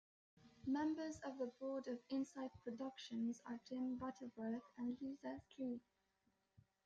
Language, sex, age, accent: English, female, under 19, England English